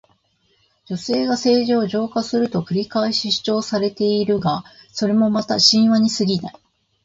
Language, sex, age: Japanese, female, 50-59